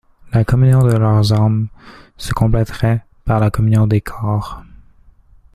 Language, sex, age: French, male, 19-29